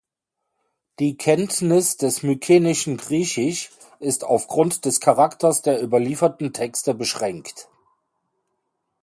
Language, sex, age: German, male, 50-59